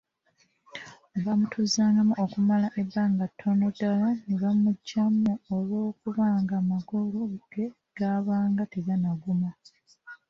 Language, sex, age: Ganda, female, 19-29